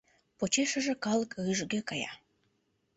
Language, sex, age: Mari, female, under 19